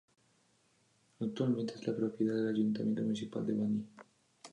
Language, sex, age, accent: Spanish, male, 19-29, México